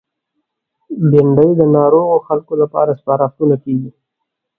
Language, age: Pashto, 40-49